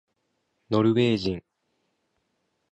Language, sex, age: Japanese, male, 19-29